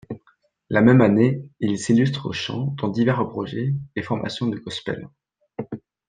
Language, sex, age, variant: French, male, 19-29, Français de métropole